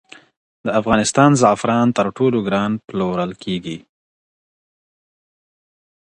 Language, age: Pashto, 30-39